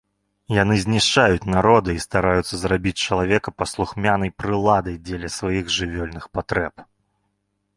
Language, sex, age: Belarusian, male, 19-29